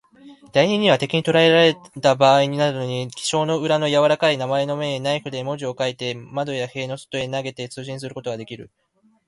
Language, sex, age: Japanese, male, 19-29